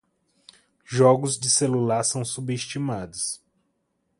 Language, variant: Portuguese, Portuguese (Brasil)